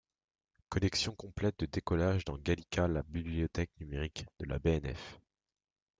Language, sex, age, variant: French, male, 19-29, Français de métropole